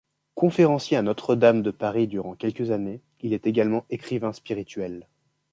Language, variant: French, Français de métropole